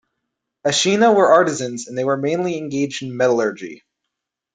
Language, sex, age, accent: English, male, 19-29, United States English